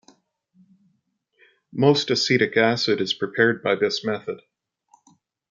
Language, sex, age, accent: English, male, 40-49, Canadian English